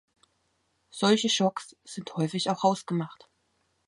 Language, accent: German, Deutschland Deutsch